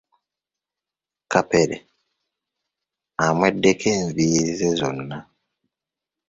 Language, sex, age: Ganda, male, 19-29